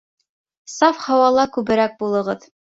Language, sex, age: Bashkir, female, 19-29